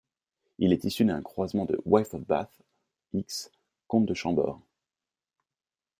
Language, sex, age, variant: French, male, 19-29, Français de métropole